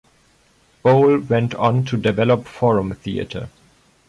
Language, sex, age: English, male, 19-29